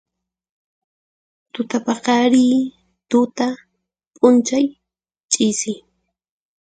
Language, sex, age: Puno Quechua, female, 19-29